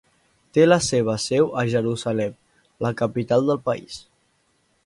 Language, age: Catalan, under 19